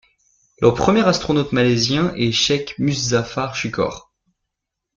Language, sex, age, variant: French, male, 19-29, Français de métropole